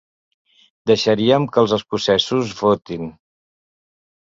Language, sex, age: Catalan, male, 50-59